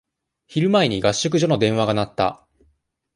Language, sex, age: Japanese, male, 19-29